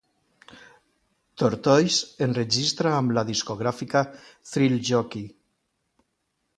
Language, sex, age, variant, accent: Catalan, male, 50-59, Valencià central, valencià